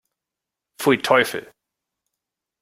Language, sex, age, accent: German, male, 30-39, Deutschland Deutsch